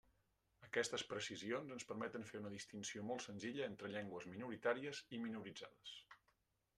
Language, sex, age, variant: Catalan, male, 40-49, Central